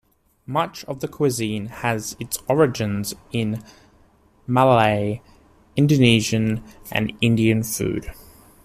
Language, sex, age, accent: English, male, 19-29, Australian English